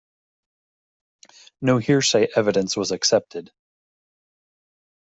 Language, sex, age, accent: English, male, 30-39, United States English